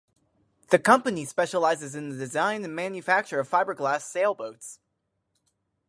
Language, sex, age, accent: English, male, under 19, United States English